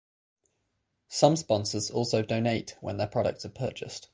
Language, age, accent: English, 19-29, England English; Northern English